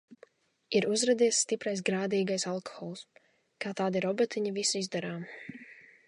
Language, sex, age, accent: Latvian, female, under 19, Riga